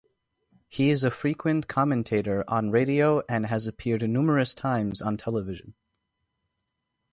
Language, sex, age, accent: English, male, 19-29, United States English